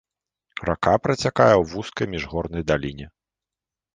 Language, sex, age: Belarusian, male, 30-39